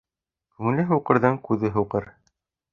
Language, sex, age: Bashkir, male, 30-39